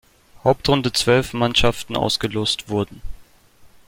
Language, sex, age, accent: German, male, 19-29, Deutschland Deutsch